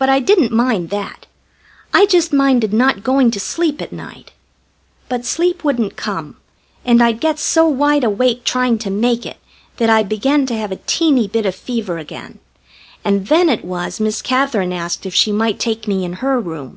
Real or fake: real